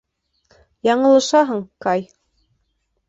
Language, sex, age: Bashkir, female, 19-29